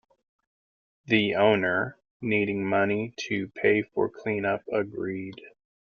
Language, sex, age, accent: English, male, 30-39, United States English